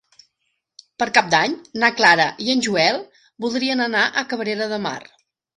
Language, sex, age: Catalan, female, 40-49